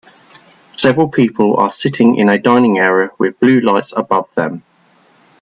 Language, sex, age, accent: English, male, 30-39, England English